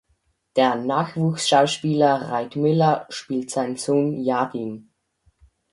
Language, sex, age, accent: German, male, under 19, Schweizerdeutsch